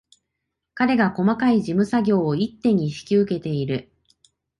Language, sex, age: Japanese, female, 30-39